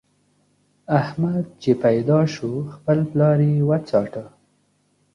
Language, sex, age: Pashto, male, 19-29